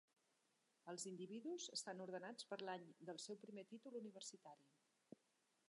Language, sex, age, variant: Catalan, female, 40-49, Central